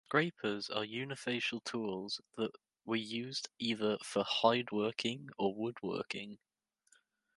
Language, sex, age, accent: English, male, 19-29, England English